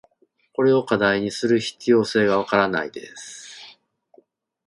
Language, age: Japanese, 40-49